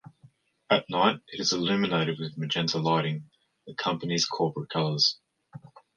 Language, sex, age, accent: English, male, 19-29, Australian English